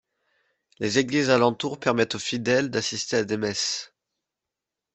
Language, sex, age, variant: French, male, 19-29, Français de métropole